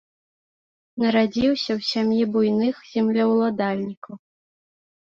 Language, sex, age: Belarusian, female, 19-29